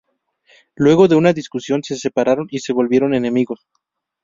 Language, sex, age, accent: Spanish, male, 19-29, México